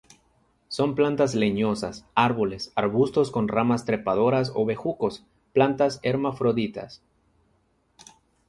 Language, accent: Spanish, México